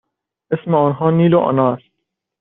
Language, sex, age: Persian, male, under 19